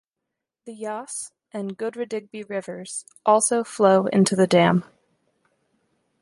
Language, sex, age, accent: English, female, 19-29, United States English